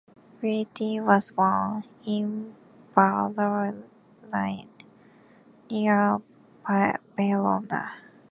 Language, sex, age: English, female, 19-29